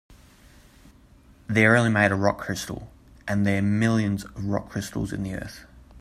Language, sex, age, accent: English, male, 19-29, Australian English